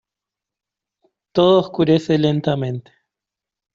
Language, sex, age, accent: Spanish, male, 30-39, Rioplatense: Argentina, Uruguay, este de Bolivia, Paraguay